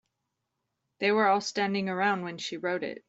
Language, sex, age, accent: English, female, 30-39, United States English